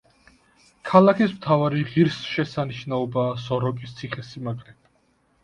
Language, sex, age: Georgian, male, 19-29